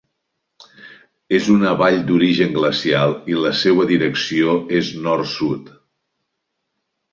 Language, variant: Catalan, Central